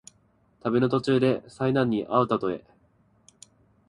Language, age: Japanese, 19-29